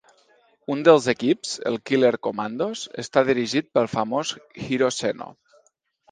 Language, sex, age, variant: Catalan, male, 19-29, Nord-Occidental